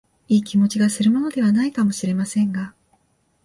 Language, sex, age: Japanese, female, 40-49